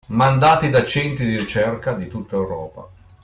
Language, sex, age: Italian, male, 50-59